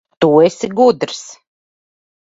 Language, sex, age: Latvian, female, 40-49